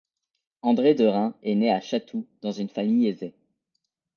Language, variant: French, Français de métropole